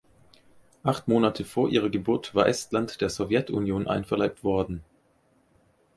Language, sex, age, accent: German, male, 30-39, Deutschland Deutsch